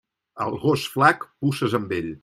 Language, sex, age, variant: Catalan, male, 30-39, Central